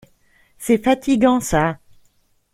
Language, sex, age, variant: French, male, 30-39, Français de métropole